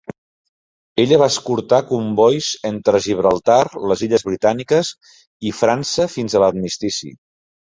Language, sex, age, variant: Catalan, male, 40-49, Central